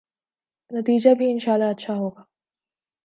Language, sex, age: Urdu, female, 19-29